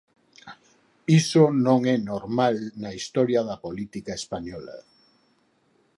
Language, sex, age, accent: Galician, male, 50-59, Normativo (estándar)